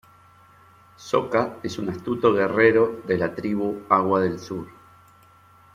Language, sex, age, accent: Spanish, male, 50-59, Rioplatense: Argentina, Uruguay, este de Bolivia, Paraguay